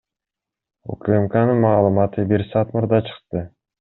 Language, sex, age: Kyrgyz, male, 19-29